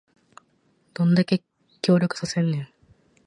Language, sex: Japanese, female